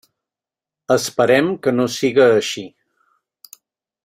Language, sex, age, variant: Catalan, male, 50-59, Central